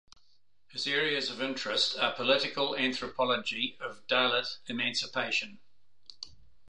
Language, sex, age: English, male, 70-79